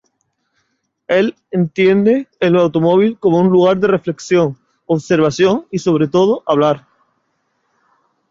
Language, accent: Spanish, España: Sur peninsular (Andalucia, Extremadura, Murcia)